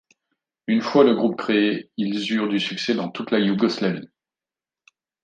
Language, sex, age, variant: French, male, 40-49, Français de métropole